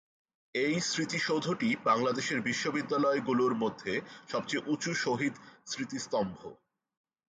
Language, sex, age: Bengali, male, 40-49